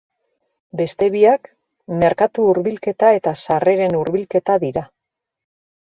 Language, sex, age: Basque, female, 40-49